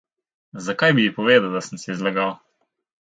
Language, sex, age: Slovenian, male, 19-29